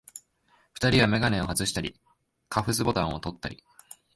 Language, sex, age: Japanese, male, 19-29